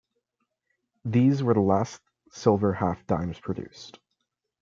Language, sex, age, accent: English, male, under 19, United States English